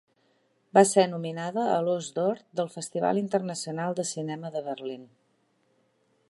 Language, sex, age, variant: Catalan, female, 40-49, Central